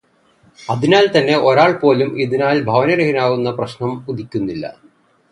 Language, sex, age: Malayalam, male, 40-49